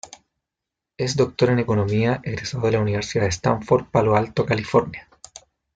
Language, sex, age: Spanish, male, 30-39